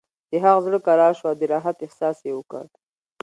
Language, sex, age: Pashto, female, 19-29